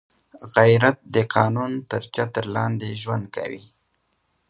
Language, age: Pashto, 30-39